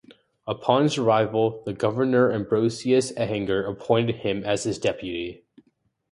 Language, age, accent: English, under 19, United States English